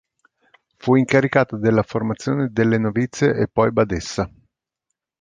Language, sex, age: Italian, male, 50-59